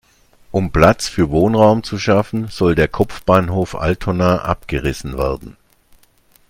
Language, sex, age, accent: German, male, 60-69, Deutschland Deutsch